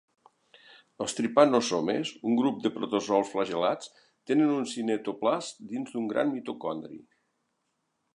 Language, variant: Catalan, Central